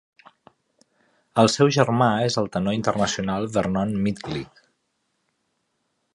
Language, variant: Catalan, Central